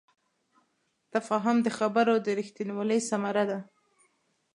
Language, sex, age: Pashto, female, 19-29